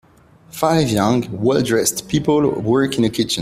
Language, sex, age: English, male, 19-29